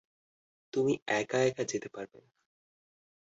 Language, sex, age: Bengali, male, under 19